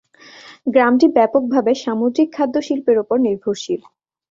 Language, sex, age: Bengali, female, 19-29